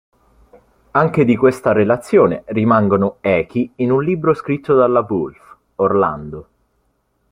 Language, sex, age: Italian, male, 19-29